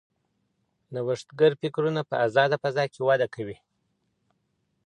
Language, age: Pashto, 30-39